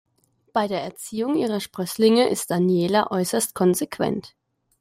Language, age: German, 19-29